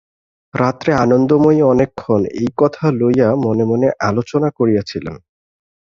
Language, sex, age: Bengali, male, 19-29